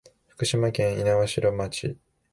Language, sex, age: Japanese, male, 19-29